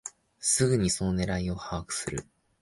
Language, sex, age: Japanese, male, 19-29